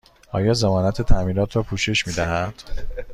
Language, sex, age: Persian, male, 30-39